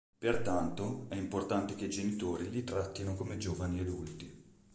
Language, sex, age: Italian, male, 30-39